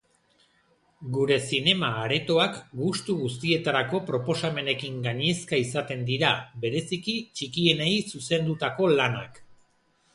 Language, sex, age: Basque, male, 40-49